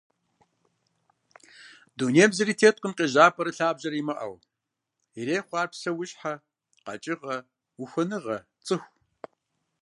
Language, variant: Kabardian, Адыгэбзэ (Къэбэрдей, Кирил, псоми зэдай)